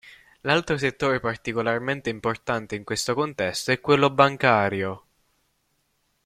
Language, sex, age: Italian, male, 19-29